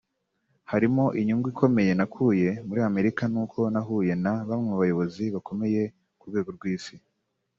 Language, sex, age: Kinyarwanda, male, 19-29